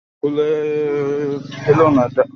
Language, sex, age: Bengali, male, under 19